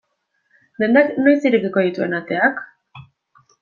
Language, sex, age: Basque, female, 19-29